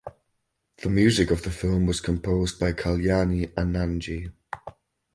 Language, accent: English, England English